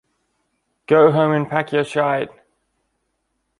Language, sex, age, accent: English, male, 19-29, Australian English